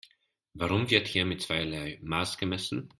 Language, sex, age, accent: German, male, 19-29, Österreichisches Deutsch